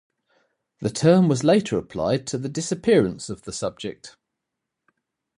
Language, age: English, 40-49